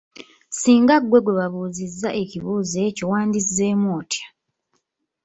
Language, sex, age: Ganda, female, 19-29